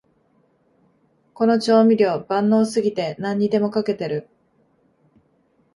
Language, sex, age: Japanese, female, 30-39